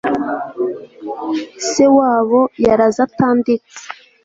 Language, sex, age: Kinyarwanda, female, 19-29